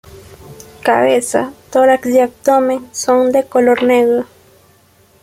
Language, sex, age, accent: Spanish, female, 19-29, Andino-Pacífico: Colombia, Perú, Ecuador, oeste de Bolivia y Venezuela andina